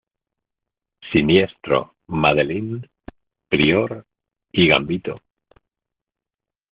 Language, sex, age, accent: Spanish, male, 50-59, España: Centro-Sur peninsular (Madrid, Toledo, Castilla-La Mancha)